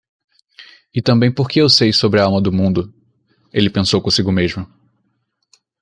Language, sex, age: Portuguese, male, 19-29